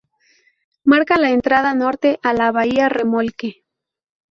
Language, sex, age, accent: Spanish, female, 19-29, México